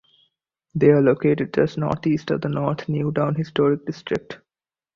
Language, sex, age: English, male, 19-29